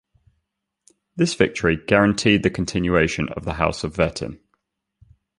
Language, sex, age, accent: English, male, 30-39, England English